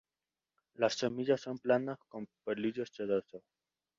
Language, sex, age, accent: Spanish, male, under 19, Andino-Pacífico: Colombia, Perú, Ecuador, oeste de Bolivia y Venezuela andina